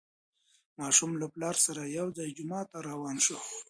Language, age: Pashto, 30-39